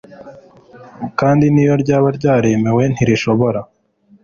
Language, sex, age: Kinyarwanda, male, 19-29